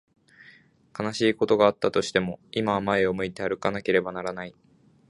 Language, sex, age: Japanese, male, 19-29